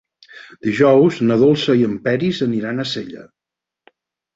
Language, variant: Catalan, Central